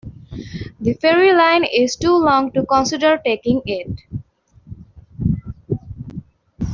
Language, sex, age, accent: English, female, under 19, India and South Asia (India, Pakistan, Sri Lanka)